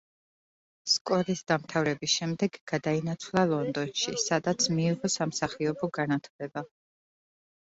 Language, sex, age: Georgian, female, 30-39